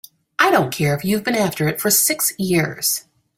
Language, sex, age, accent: English, female, 40-49, United States English